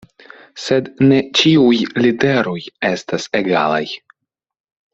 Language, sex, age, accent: Esperanto, male, under 19, Internacia